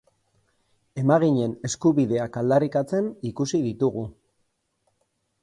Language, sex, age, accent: Basque, male, 40-49, Erdialdekoa edo Nafarra (Gipuzkoa, Nafarroa)